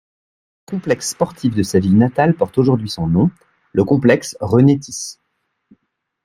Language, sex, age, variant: French, male, 40-49, Français de métropole